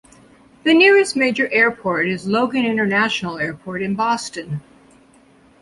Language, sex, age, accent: English, female, 50-59, United States English